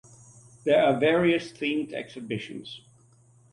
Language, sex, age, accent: English, male, 60-69, England English